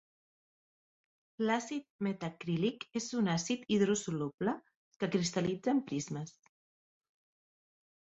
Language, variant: Catalan, Central